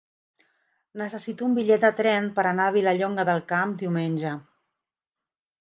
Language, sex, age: Catalan, female, 50-59